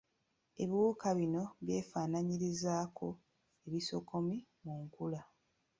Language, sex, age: Ganda, female, 19-29